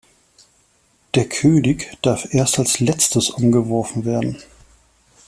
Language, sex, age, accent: German, male, 40-49, Deutschland Deutsch